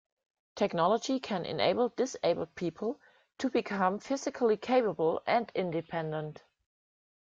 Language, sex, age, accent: English, female, 40-49, United States English